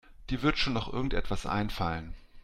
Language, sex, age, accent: German, male, 40-49, Deutschland Deutsch